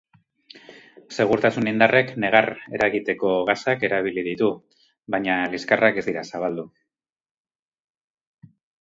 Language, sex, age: Basque, male, 50-59